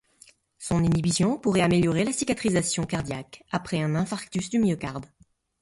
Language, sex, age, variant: French, female, 30-39, Français de métropole